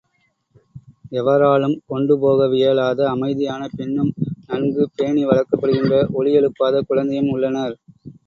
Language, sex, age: Tamil, male, 30-39